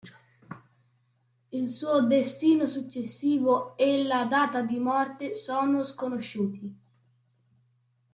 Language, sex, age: Italian, male, 30-39